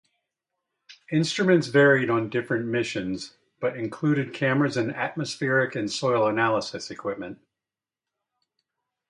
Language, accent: English, United States English